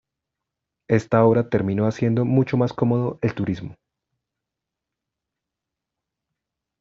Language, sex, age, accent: Spanish, male, 30-39, Andino-Pacífico: Colombia, Perú, Ecuador, oeste de Bolivia y Venezuela andina